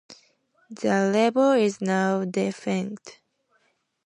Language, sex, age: English, female, 19-29